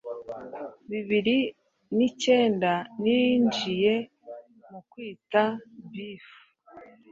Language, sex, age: Kinyarwanda, female, 30-39